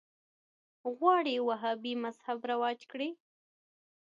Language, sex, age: Pashto, female, under 19